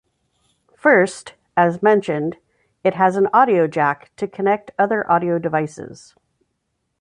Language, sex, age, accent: English, female, 50-59, United States English